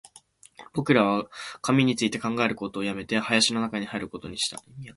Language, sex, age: Japanese, male, 19-29